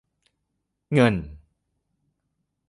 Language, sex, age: Thai, male, 19-29